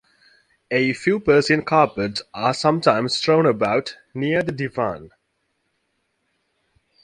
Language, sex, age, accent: English, male, 19-29, United States English